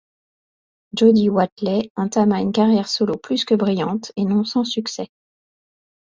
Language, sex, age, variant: French, female, 40-49, Français de métropole